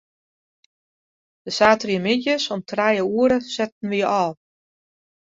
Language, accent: Western Frisian, Wâldfrysk